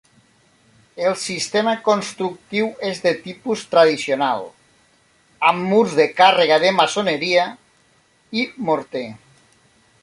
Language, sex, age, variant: Catalan, male, 40-49, Nord-Occidental